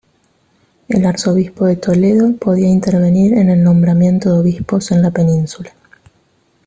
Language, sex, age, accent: Spanish, female, 40-49, Rioplatense: Argentina, Uruguay, este de Bolivia, Paraguay